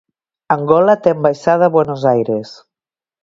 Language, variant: Catalan, Septentrional